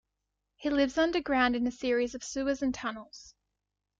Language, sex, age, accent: English, female, 19-29, Australian English